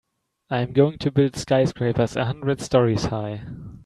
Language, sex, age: English, male, 19-29